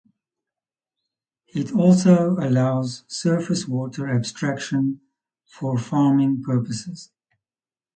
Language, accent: English, Southern African (South Africa, Zimbabwe, Namibia)